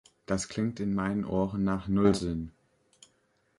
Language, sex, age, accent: German, male, under 19, Deutschland Deutsch